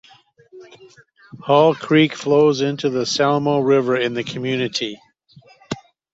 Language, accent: English, United States English